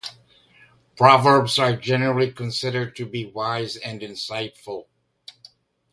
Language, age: English, 60-69